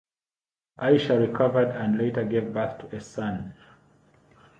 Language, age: English, 30-39